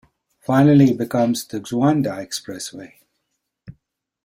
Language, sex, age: English, male, 60-69